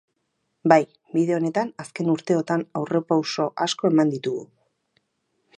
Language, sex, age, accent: Basque, female, 40-49, Erdialdekoa edo Nafarra (Gipuzkoa, Nafarroa)